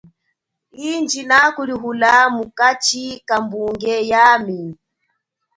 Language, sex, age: Chokwe, female, 30-39